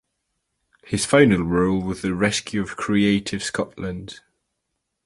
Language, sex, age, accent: English, male, under 19, England English